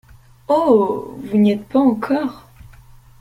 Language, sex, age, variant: French, female, under 19, Français de métropole